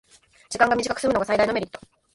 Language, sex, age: Japanese, female, under 19